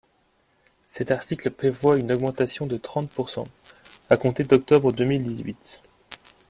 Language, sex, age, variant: French, male, 19-29, Français de métropole